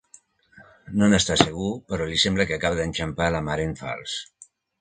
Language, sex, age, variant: Catalan, male, 60-69, Nord-Occidental